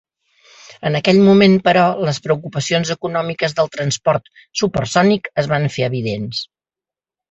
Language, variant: Catalan, Central